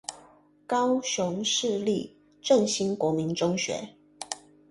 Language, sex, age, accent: Chinese, female, 30-39, 出生地：臺中市